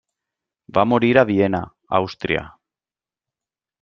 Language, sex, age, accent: Catalan, male, 30-39, valencià